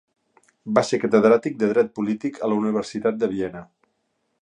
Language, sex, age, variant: Catalan, male, 50-59, Central